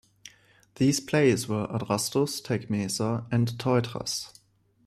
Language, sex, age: English, male, 19-29